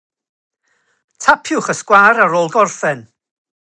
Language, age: Welsh, 60-69